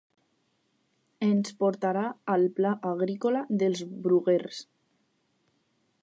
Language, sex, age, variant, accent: Catalan, female, under 19, Alacantí, valencià